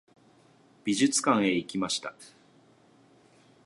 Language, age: Japanese, 40-49